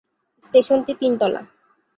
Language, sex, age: Bengali, female, 19-29